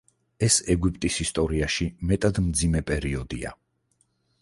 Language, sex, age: Georgian, male, 40-49